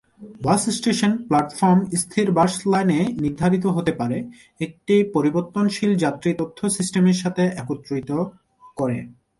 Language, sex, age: Bengali, male, 19-29